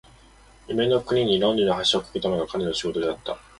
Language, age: Japanese, 19-29